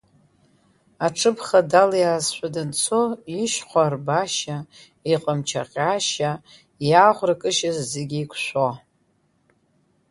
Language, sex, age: Abkhazian, female, 50-59